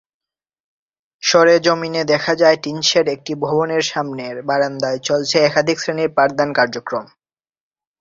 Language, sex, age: Bengali, male, 19-29